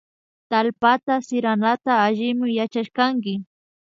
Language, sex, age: Imbabura Highland Quichua, female, 19-29